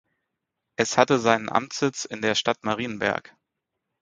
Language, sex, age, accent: German, male, 30-39, Deutschland Deutsch